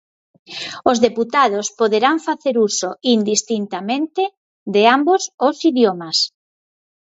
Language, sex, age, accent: Galician, female, 50-59, Normativo (estándar)